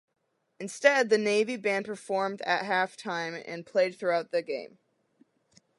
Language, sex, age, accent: English, female, under 19, United States English